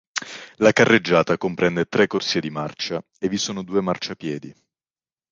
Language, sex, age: Italian, male, 19-29